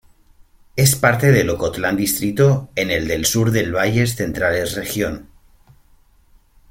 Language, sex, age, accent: Spanish, male, 30-39, España: Norte peninsular (Asturias, Castilla y León, Cantabria, País Vasco, Navarra, Aragón, La Rioja, Guadalajara, Cuenca)